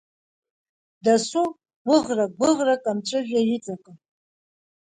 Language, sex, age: Abkhazian, female, 50-59